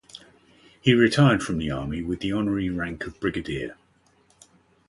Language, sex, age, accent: English, male, 60-69, England English